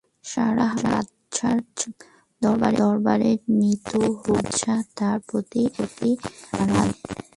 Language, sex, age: Bengali, female, 19-29